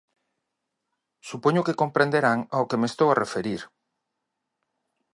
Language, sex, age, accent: Galician, male, 40-49, Normativo (estándar)